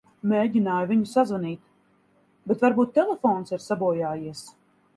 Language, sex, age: Latvian, female, 40-49